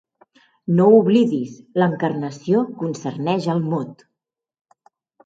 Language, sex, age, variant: Catalan, female, 40-49, Central